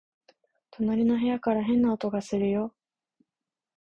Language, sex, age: Japanese, female, 19-29